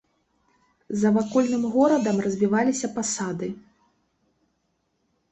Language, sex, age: Belarusian, female, 40-49